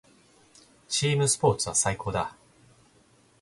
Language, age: Japanese, 30-39